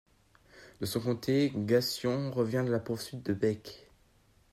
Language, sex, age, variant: French, male, under 19, Français de métropole